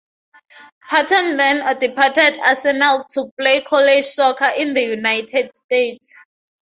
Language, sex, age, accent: English, female, 19-29, Southern African (South Africa, Zimbabwe, Namibia)